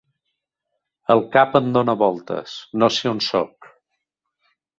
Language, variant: Catalan, Central